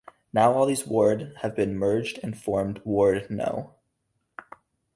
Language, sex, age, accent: English, male, 19-29, United States English